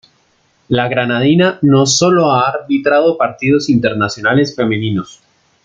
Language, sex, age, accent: Spanish, male, 19-29, Andino-Pacífico: Colombia, Perú, Ecuador, oeste de Bolivia y Venezuela andina